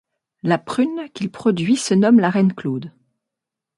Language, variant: French, Français de métropole